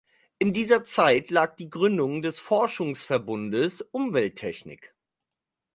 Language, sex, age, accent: German, male, 30-39, Deutschland Deutsch